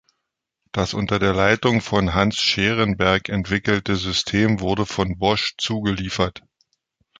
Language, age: German, 40-49